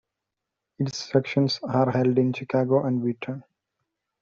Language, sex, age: English, male, 19-29